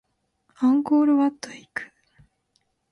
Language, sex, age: Japanese, female, 19-29